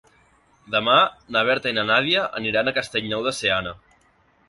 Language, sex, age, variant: Catalan, male, 19-29, Central